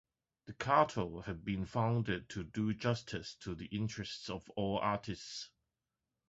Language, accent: English, Hong Kong English